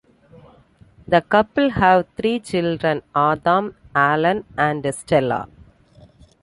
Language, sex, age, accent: English, female, 40-49, India and South Asia (India, Pakistan, Sri Lanka)